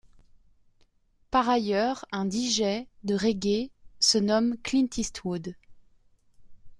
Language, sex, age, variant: French, female, 30-39, Français de métropole